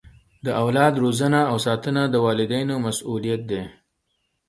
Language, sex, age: Pashto, male, 30-39